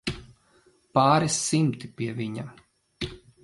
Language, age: Latvian, 40-49